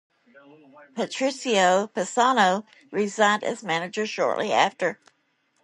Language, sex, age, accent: English, female, 40-49, United States English